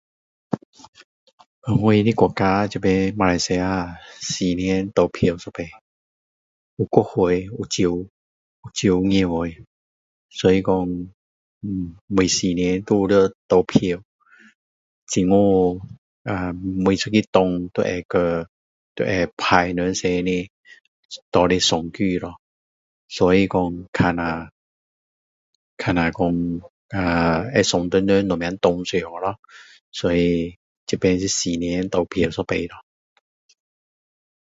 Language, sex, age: Min Dong Chinese, male, 50-59